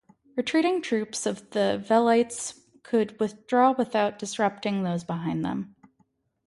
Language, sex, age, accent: English, female, 19-29, United States English